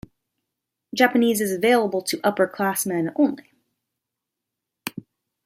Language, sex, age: English, female, 19-29